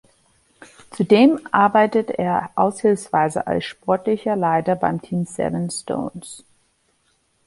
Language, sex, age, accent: German, female, 30-39, Amerikanisches Deutsch